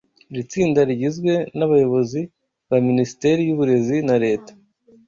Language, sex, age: Kinyarwanda, male, 19-29